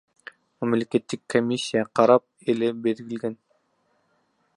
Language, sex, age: Kyrgyz, female, 19-29